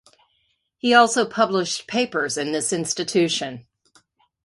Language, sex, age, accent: English, female, 50-59, United States English